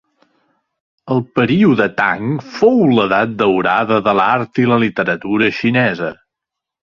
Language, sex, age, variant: Catalan, male, 30-39, Central